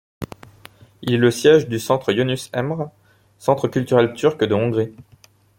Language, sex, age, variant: French, male, 19-29, Français de métropole